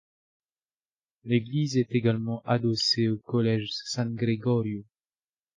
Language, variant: French, Français de métropole